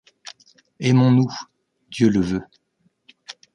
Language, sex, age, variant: French, male, 30-39, Français de métropole